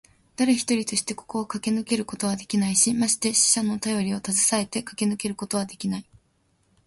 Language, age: Japanese, 19-29